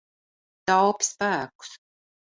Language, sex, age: Latvian, female, 50-59